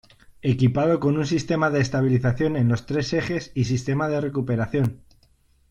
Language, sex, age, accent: Spanish, male, 40-49, España: Norte peninsular (Asturias, Castilla y León, Cantabria, País Vasco, Navarra, Aragón, La Rioja, Guadalajara, Cuenca)